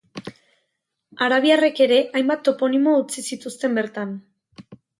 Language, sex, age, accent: Basque, female, 30-39, Erdialdekoa edo Nafarra (Gipuzkoa, Nafarroa)